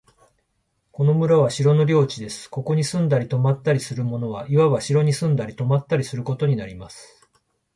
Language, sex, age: Japanese, male, 40-49